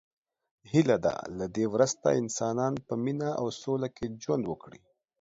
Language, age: Pashto, 30-39